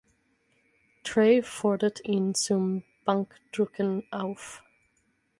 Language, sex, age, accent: German, female, 30-39, Amerikanisches Deutsch